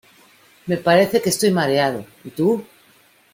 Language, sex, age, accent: Spanish, female, 40-49, España: Norte peninsular (Asturias, Castilla y León, Cantabria, País Vasco, Navarra, Aragón, La Rioja, Guadalajara, Cuenca)